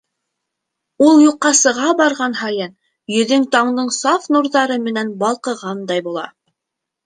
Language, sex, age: Bashkir, female, 19-29